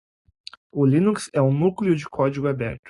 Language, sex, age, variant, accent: Portuguese, male, 19-29, Portuguese (Brasil), Gaucho